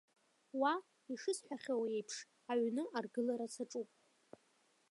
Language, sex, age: Abkhazian, female, under 19